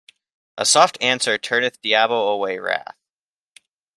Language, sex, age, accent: English, male, 19-29, United States English